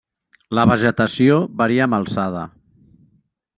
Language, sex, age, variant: Catalan, male, 50-59, Central